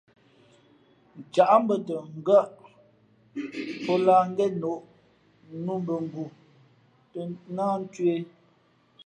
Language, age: Fe'fe', 19-29